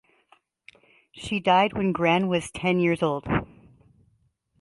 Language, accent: English, United States English